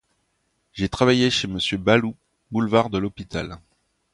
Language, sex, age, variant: French, male, 30-39, Français de métropole